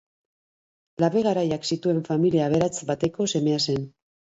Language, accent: Basque, Mendebalekoa (Araba, Bizkaia, Gipuzkoako mendebaleko herri batzuk)